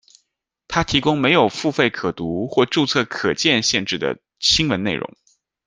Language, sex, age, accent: Chinese, male, 30-39, 出生地：浙江省